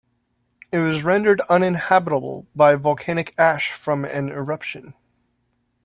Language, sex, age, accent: English, male, 19-29, United States English